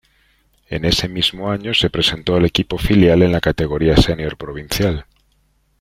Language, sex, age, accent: Spanish, male, 40-49, España: Centro-Sur peninsular (Madrid, Toledo, Castilla-La Mancha)